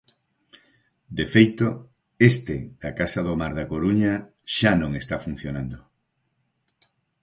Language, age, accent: Galician, 50-59, Oriental (común en zona oriental)